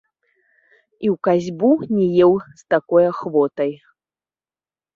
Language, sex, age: Belarusian, female, 30-39